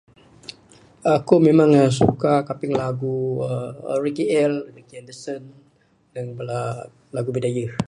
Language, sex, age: Bukar-Sadung Bidayuh, male, 60-69